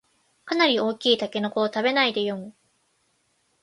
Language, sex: Japanese, female